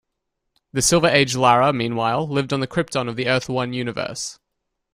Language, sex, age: English, male, 19-29